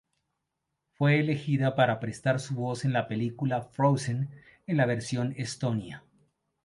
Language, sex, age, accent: Spanish, male, 50-59, Andino-Pacífico: Colombia, Perú, Ecuador, oeste de Bolivia y Venezuela andina